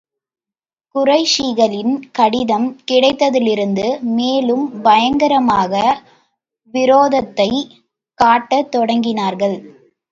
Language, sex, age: Tamil, female, under 19